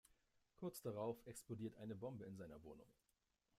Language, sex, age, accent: German, male, 30-39, Deutschland Deutsch